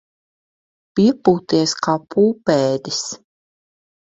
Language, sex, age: Latvian, female, 50-59